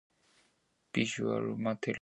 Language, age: Seri, 19-29